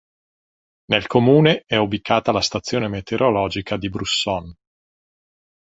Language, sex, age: Italian, male, 40-49